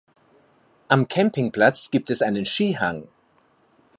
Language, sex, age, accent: German, male, 60-69, Österreichisches Deutsch